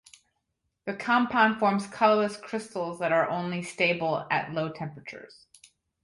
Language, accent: English, United States English